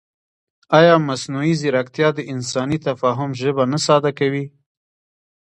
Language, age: Pashto, 30-39